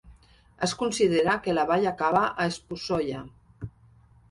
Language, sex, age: Catalan, female, 50-59